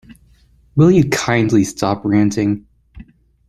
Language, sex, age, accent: English, male, 19-29, United States English